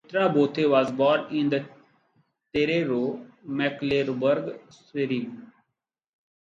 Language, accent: English, India and South Asia (India, Pakistan, Sri Lanka)